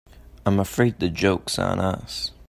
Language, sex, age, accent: English, male, under 19, United States English